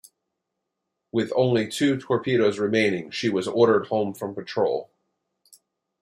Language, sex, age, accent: English, male, 30-39, United States English